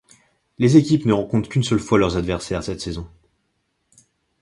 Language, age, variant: French, 30-39, Français de métropole